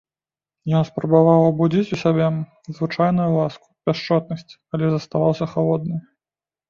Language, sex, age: Belarusian, male, 30-39